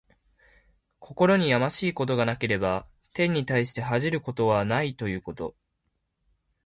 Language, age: Japanese, 19-29